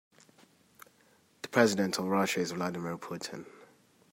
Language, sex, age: English, male, 19-29